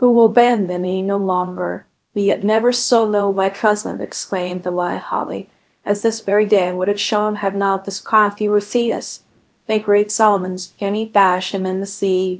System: TTS, VITS